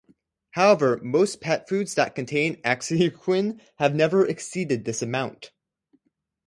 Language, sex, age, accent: English, male, under 19, United States English